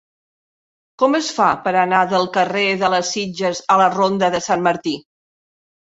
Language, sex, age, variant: Catalan, female, 60-69, Central